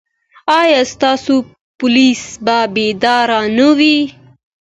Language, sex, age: Pashto, female, 19-29